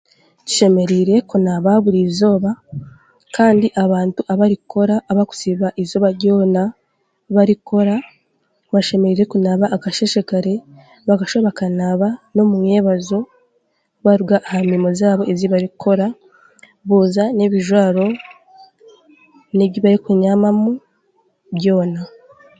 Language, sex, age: Chiga, female, 19-29